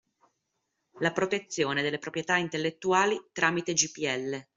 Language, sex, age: Italian, female, 30-39